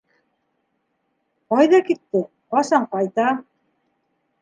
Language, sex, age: Bashkir, female, 60-69